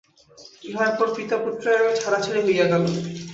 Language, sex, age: Bengali, male, 19-29